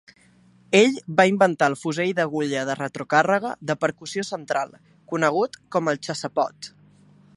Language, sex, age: Catalan, male, 19-29